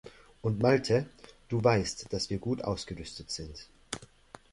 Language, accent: German, Österreichisches Deutsch